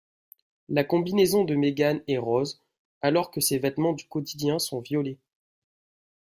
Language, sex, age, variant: French, male, 19-29, Français de métropole